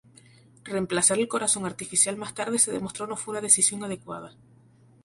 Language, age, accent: Spanish, 19-29, España: Islas Canarias